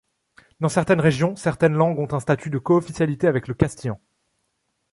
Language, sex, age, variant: French, male, 19-29, Français de métropole